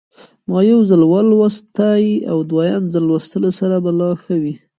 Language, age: Pashto, 19-29